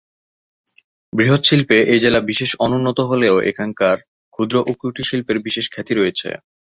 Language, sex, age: Bengali, male, 19-29